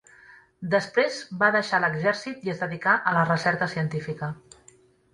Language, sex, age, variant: Catalan, female, 40-49, Central